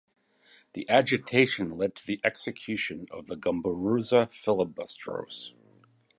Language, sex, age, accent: English, male, 50-59, United States English